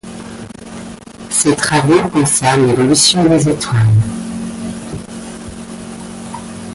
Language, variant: French, Français de métropole